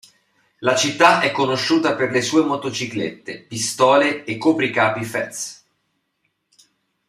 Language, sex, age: Italian, male, 30-39